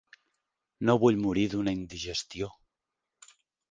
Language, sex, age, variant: Catalan, male, 50-59, Central